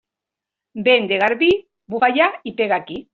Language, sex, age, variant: Catalan, female, 19-29, Central